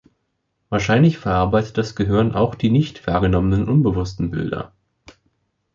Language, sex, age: German, male, 19-29